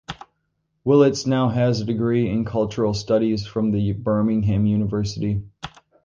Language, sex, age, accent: English, male, 30-39, United States English